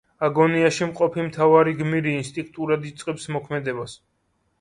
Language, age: Georgian, 19-29